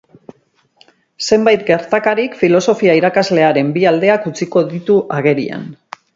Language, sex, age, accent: Basque, female, 50-59, Mendebalekoa (Araba, Bizkaia, Gipuzkoako mendebaleko herri batzuk)